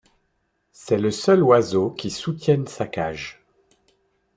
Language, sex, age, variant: French, male, 40-49, Français de métropole